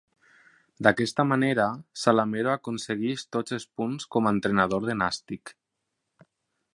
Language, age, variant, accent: Catalan, 19-29, Valencià central, valencià